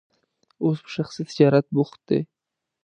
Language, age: Pashto, 19-29